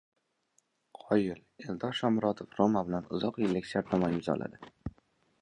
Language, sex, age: Uzbek, male, 19-29